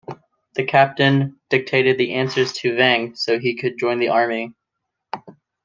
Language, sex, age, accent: English, male, 19-29, United States English